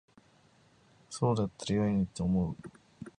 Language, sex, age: Japanese, male, 19-29